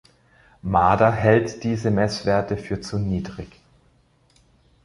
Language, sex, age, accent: German, male, 30-39, Österreichisches Deutsch